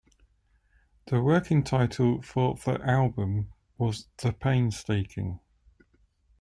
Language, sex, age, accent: English, male, 40-49, England English